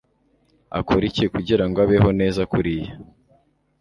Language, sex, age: Kinyarwanda, male, 19-29